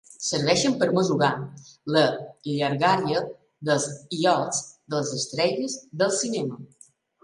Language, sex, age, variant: Catalan, female, 40-49, Balear